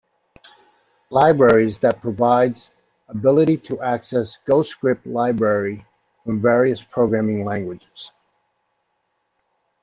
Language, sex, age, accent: English, male, 60-69, United States English